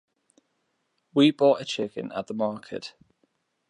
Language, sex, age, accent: English, male, 19-29, England English